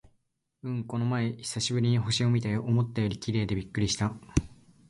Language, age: Japanese, 19-29